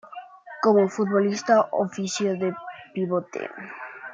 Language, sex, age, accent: Spanish, male, under 19, España: Norte peninsular (Asturias, Castilla y León, Cantabria, País Vasco, Navarra, Aragón, La Rioja, Guadalajara, Cuenca)